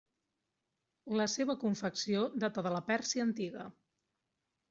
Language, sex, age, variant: Catalan, female, 40-49, Central